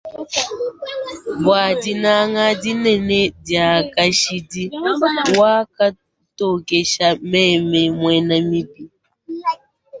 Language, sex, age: Luba-Lulua, female, 19-29